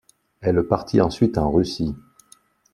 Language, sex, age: French, male, 40-49